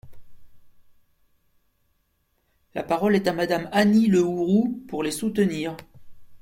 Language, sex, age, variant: French, male, 50-59, Français de métropole